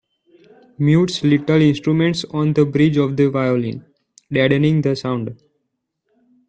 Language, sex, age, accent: English, male, 19-29, India and South Asia (India, Pakistan, Sri Lanka)